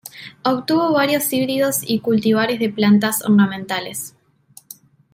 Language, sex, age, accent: Spanish, female, 19-29, Rioplatense: Argentina, Uruguay, este de Bolivia, Paraguay